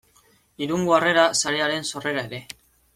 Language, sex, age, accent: Basque, male, 19-29, Mendebalekoa (Araba, Bizkaia, Gipuzkoako mendebaleko herri batzuk)